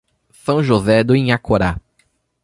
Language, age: Portuguese, 19-29